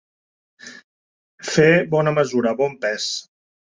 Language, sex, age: Catalan, male, 50-59